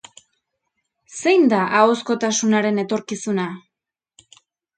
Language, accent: Basque, Erdialdekoa edo Nafarra (Gipuzkoa, Nafarroa)